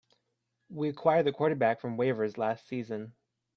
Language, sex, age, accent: English, male, 19-29, United States English